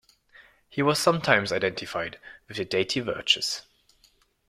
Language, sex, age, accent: English, male, 19-29, England English